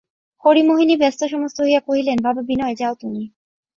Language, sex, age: Bengali, female, 19-29